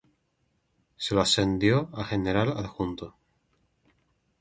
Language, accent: Spanish, España: Islas Canarias